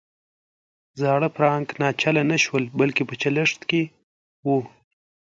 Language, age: Pashto, under 19